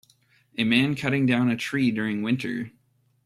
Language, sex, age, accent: English, male, 30-39, United States English